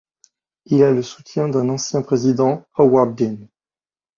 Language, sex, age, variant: French, male, 30-39, Français de métropole